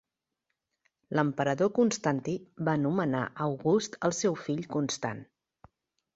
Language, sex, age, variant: Catalan, female, 40-49, Central